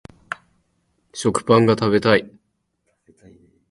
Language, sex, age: Japanese, male, 19-29